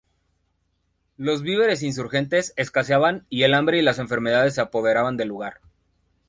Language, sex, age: Spanish, male, 30-39